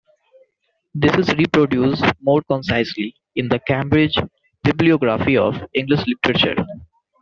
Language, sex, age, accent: English, male, under 19, United States English